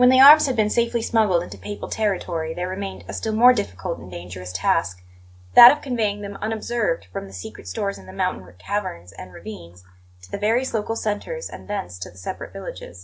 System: none